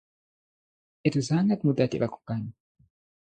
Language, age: Indonesian, 19-29